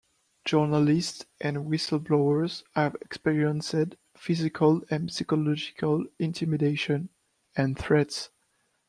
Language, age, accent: English, 19-29, United States English